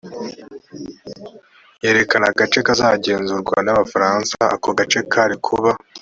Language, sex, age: Kinyarwanda, male, 19-29